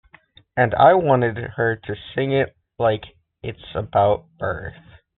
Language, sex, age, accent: English, male, under 19, United States English